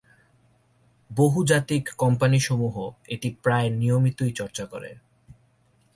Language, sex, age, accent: Bengali, male, 19-29, Native